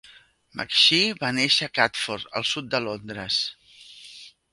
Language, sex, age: Catalan, female, 50-59